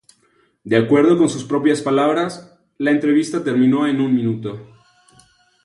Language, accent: Spanish, México